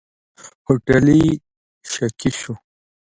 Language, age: Pashto, 19-29